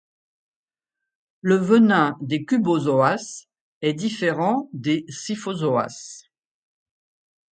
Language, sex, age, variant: French, female, 60-69, Français de métropole